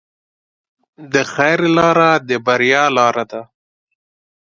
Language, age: Pashto, 19-29